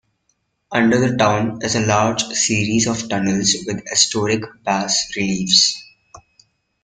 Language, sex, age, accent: English, male, 19-29, India and South Asia (India, Pakistan, Sri Lanka)